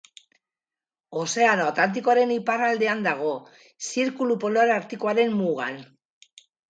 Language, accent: Basque, Mendebalekoa (Araba, Bizkaia, Gipuzkoako mendebaleko herri batzuk)